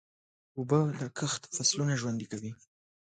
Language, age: Pashto, under 19